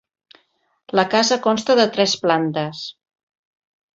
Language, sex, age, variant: Catalan, female, 60-69, Central